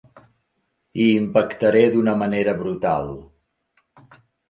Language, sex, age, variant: Catalan, male, 40-49, Central